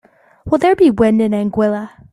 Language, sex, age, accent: English, female, under 19, United States English